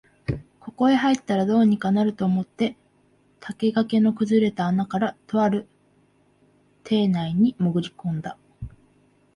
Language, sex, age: Japanese, female, 19-29